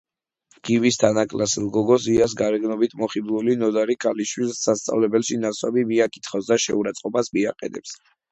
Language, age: Georgian, under 19